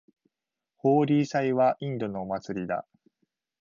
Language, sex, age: Japanese, male, 19-29